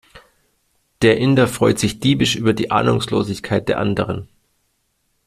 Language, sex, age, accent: German, male, 40-49, Deutschland Deutsch